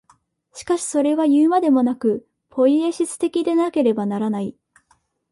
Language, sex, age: Japanese, female, 19-29